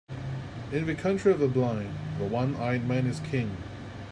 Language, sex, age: English, male, 30-39